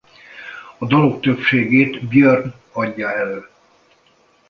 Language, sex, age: Hungarian, male, 60-69